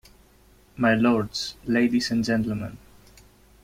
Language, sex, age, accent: English, male, 19-29, United States English